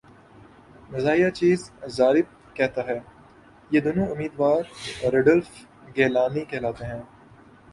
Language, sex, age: Urdu, male, 19-29